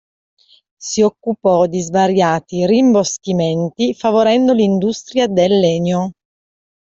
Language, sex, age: Italian, female, 30-39